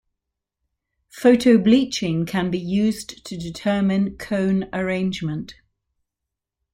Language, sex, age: English, female, 60-69